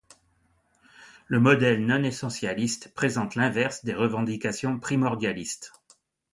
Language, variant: French, Français de métropole